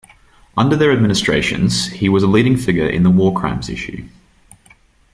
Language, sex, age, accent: English, male, 19-29, Australian English